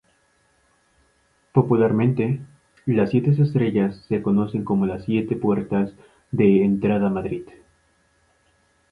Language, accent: Spanish, México